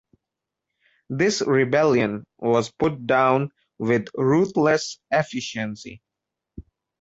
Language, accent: English, India and South Asia (India, Pakistan, Sri Lanka)